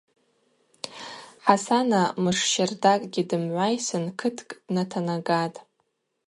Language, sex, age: Abaza, female, 19-29